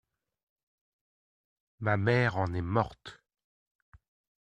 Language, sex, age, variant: French, male, 30-39, Français de métropole